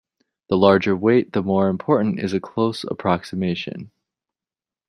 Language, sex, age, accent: English, male, 19-29, United States English